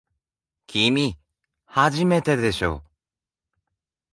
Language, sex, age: Japanese, male, 30-39